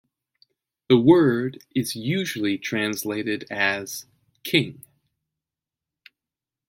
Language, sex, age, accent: English, male, 40-49, United States English